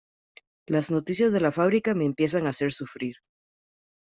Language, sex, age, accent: Spanish, female, 30-39, América central